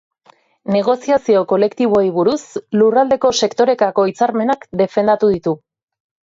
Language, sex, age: Basque, female, 30-39